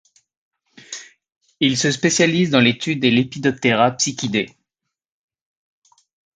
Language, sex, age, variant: French, male, 30-39, Français de métropole